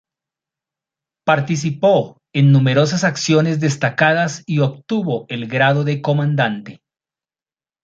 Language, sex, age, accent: Spanish, male, 50-59, Andino-Pacífico: Colombia, Perú, Ecuador, oeste de Bolivia y Venezuela andina